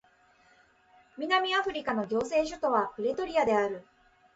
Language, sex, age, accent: Japanese, female, 19-29, 標準語